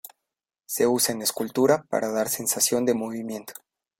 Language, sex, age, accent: Spanish, male, 19-29, México